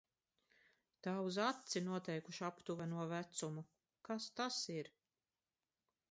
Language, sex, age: Latvian, female, 40-49